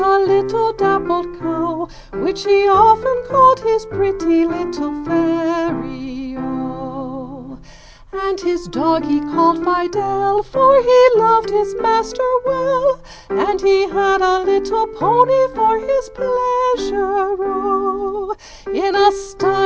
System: none